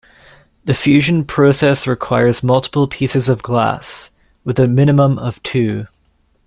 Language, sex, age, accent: English, male, 19-29, Canadian English